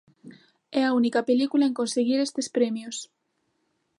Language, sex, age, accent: Galician, female, 19-29, Atlántico (seseo e gheada)